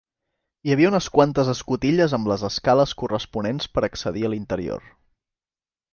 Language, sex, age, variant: Catalan, male, 19-29, Central